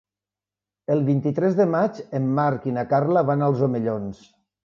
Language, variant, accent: Catalan, Valencià meridional, valencià